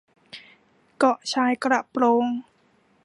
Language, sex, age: Thai, female, 19-29